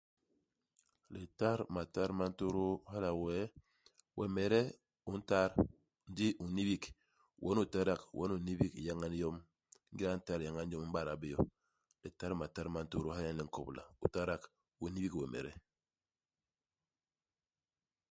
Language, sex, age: Basaa, male, 50-59